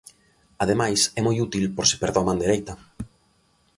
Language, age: Galician, 19-29